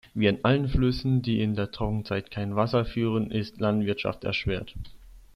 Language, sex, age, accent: German, male, 19-29, Deutschland Deutsch